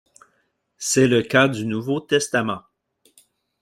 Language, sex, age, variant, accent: French, male, 30-39, Français d'Amérique du Nord, Français du Canada